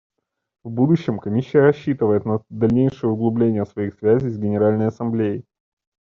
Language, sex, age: Russian, male, 30-39